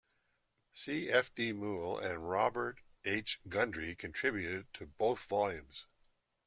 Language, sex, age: English, male, 60-69